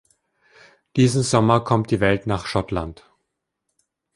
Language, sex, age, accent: German, male, 19-29, Österreichisches Deutsch